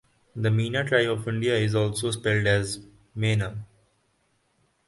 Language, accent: English, India and South Asia (India, Pakistan, Sri Lanka)